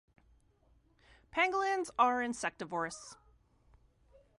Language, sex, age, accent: English, female, 30-39, United States English